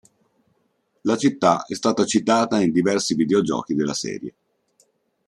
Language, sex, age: Italian, male, 50-59